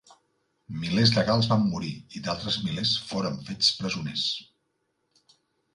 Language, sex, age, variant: Catalan, male, 40-49, Central